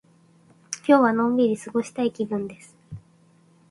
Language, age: Japanese, 19-29